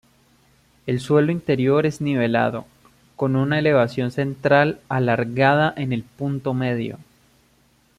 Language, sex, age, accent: Spanish, male, 19-29, Andino-Pacífico: Colombia, Perú, Ecuador, oeste de Bolivia y Venezuela andina